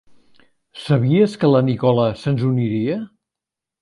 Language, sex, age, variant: Catalan, male, 70-79, Central